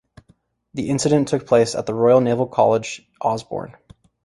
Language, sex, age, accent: English, male, 19-29, United States English